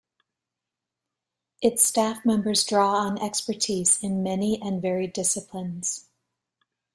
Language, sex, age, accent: English, female, 40-49, United States English